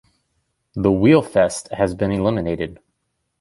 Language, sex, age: English, male, 30-39